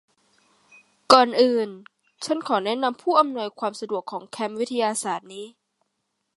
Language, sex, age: Thai, female, 19-29